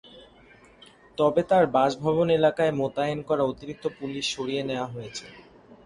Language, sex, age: Bengali, male, 19-29